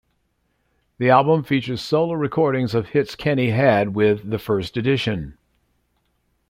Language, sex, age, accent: English, male, 60-69, United States English